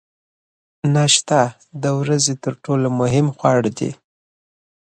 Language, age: Pashto, 19-29